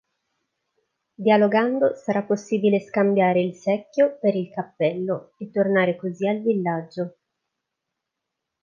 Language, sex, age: Italian, female, 19-29